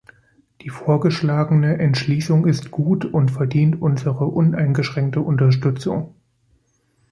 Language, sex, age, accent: German, male, 19-29, Deutschland Deutsch